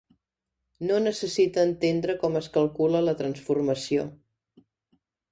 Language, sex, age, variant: Catalan, female, 50-59, Central